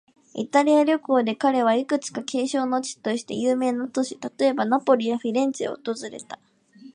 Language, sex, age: Japanese, female, 19-29